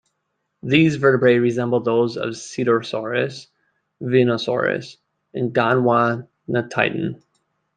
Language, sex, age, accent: English, male, 30-39, United States English